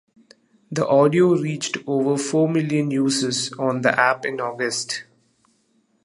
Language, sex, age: English, male, 30-39